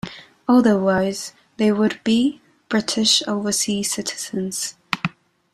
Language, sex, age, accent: English, female, under 19, England English